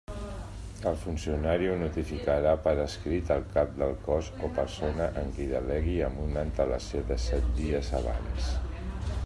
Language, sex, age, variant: Catalan, male, 50-59, Central